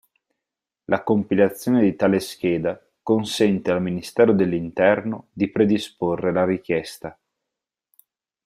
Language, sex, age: Italian, male, 19-29